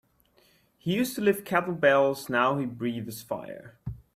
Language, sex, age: English, male, 19-29